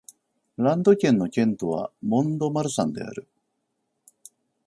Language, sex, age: Japanese, male, 50-59